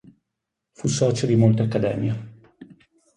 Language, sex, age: Italian, male, 40-49